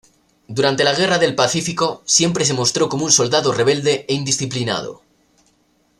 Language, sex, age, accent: Spanish, male, 19-29, España: Norte peninsular (Asturias, Castilla y León, Cantabria, País Vasco, Navarra, Aragón, La Rioja, Guadalajara, Cuenca)